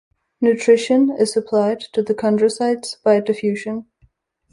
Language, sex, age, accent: English, female, 19-29, United States English